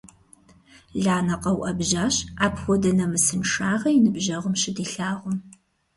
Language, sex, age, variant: Kabardian, female, 40-49, Адыгэбзэ (Къэбэрдей, Кирил, Урысей)